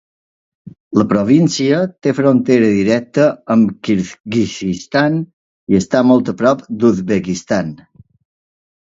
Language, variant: Catalan, Balear